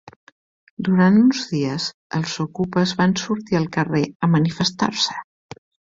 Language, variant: Catalan, Septentrional